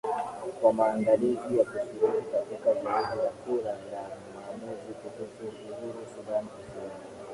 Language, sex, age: Swahili, male, 19-29